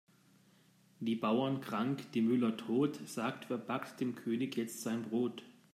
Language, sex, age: German, male, 40-49